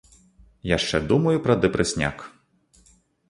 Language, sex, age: Belarusian, male, 30-39